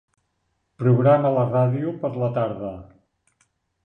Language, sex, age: Catalan, male, 70-79